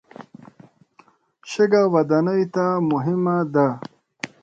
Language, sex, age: Pashto, male, 30-39